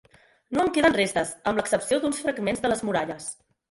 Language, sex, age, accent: Catalan, female, 30-39, Oriental